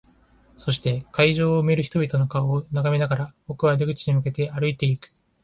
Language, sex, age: Japanese, male, 19-29